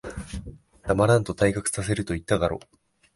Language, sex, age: Japanese, male, 19-29